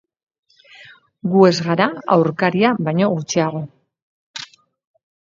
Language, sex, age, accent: Basque, female, 50-59, Mendebalekoa (Araba, Bizkaia, Gipuzkoako mendebaleko herri batzuk)